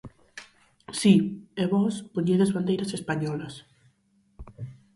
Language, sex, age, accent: Galician, female, under 19, Normativo (estándar)